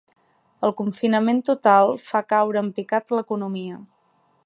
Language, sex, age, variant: Catalan, female, 40-49, Central